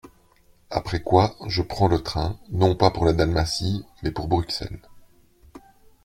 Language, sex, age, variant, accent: French, male, 40-49, Français d'Europe, Français de Belgique